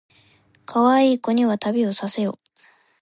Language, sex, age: Japanese, female, under 19